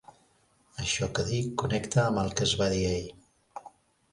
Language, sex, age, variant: Catalan, male, 40-49, Central